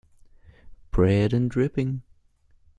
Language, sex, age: English, male, 19-29